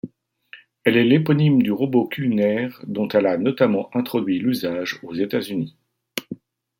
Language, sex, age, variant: French, male, 40-49, Français de métropole